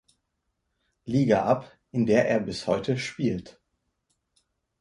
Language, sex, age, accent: German, male, 30-39, Deutschland Deutsch